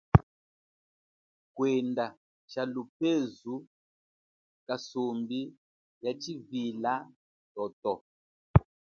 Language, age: Chokwe, 40-49